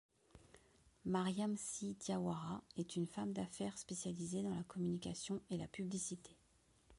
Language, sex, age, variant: French, female, 50-59, Français de métropole